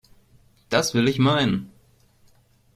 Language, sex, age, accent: German, male, 30-39, Deutschland Deutsch